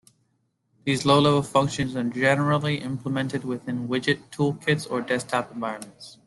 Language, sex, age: English, male, 19-29